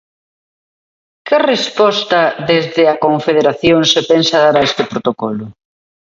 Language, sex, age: Galician, female, 40-49